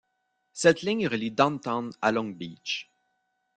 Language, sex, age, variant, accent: French, male, 40-49, Français d'Amérique du Nord, Français du Canada